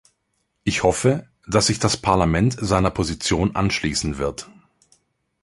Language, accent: German, Deutschland Deutsch